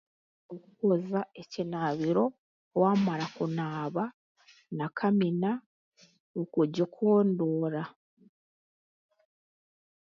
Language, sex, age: Chiga, female, 19-29